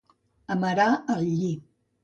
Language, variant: Catalan, Central